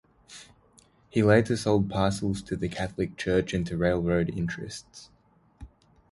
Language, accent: English, Australian English